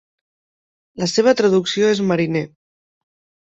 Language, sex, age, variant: Catalan, female, 30-39, Central